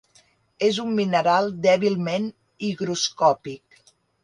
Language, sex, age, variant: Catalan, female, 60-69, Central